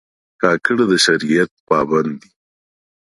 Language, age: Pashto, 19-29